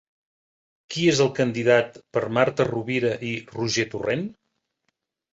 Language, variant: Catalan, Central